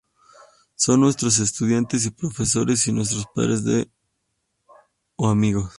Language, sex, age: Spanish, male, 30-39